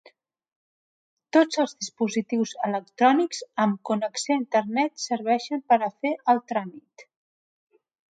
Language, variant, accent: Catalan, Central, central